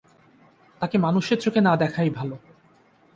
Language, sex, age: Bengali, male, 19-29